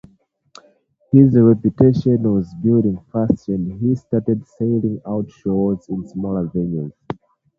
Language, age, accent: English, 19-29, United States English